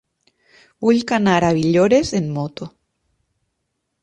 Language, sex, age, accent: Catalan, female, 30-39, valencià meridional